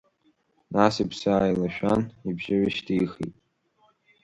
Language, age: Abkhazian, under 19